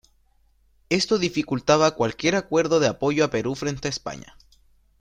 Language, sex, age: Spanish, male, 19-29